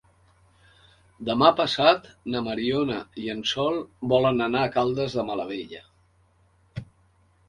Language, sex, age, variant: Catalan, male, 50-59, Central